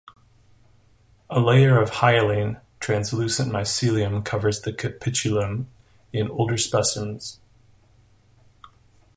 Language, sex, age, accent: English, male, 50-59, United States English